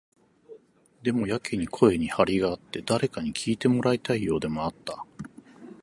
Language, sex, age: Japanese, male, 40-49